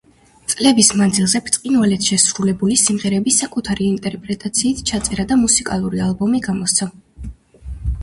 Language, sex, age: Georgian, female, 19-29